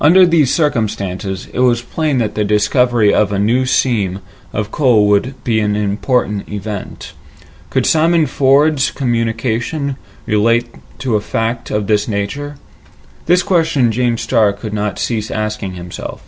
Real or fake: real